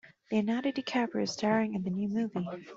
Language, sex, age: English, female, 19-29